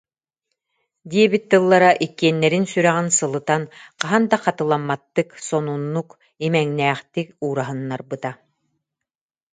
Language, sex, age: Yakut, female, 50-59